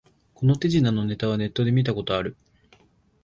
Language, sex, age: Japanese, male, 19-29